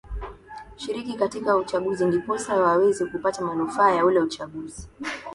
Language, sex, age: Swahili, female, 19-29